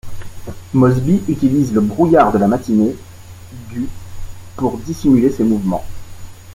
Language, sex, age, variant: French, male, 40-49, Français de métropole